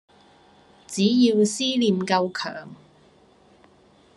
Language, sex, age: Cantonese, female, 19-29